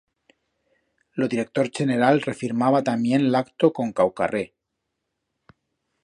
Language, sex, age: Aragonese, male, 40-49